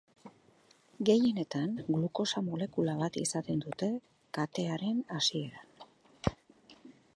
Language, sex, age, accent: Basque, female, 60-69, Mendebalekoa (Araba, Bizkaia, Gipuzkoako mendebaleko herri batzuk)